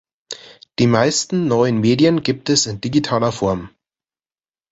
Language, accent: German, Deutschland Deutsch